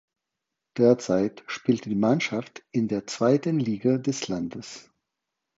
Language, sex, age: German, male, 50-59